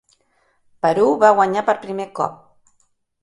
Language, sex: Catalan, female